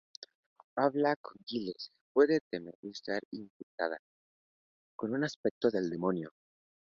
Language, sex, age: Spanish, male, 19-29